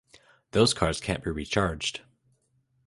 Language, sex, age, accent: English, male, 30-39, Canadian English